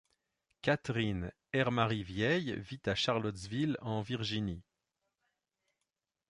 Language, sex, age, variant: French, male, 40-49, Français de métropole